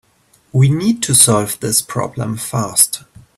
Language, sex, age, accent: English, male, 30-39, England English